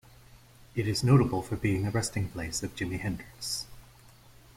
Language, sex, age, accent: English, male, 40-49, United States English